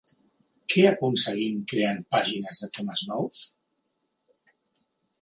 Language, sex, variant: Catalan, male, Central